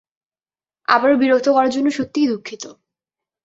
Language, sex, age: Bengali, female, 19-29